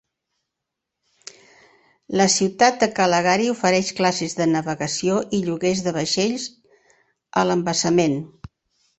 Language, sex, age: Catalan, female, 70-79